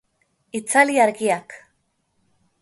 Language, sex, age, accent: Basque, female, 30-39, Erdialdekoa edo Nafarra (Gipuzkoa, Nafarroa)